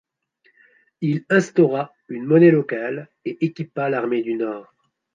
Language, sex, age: French, male, 60-69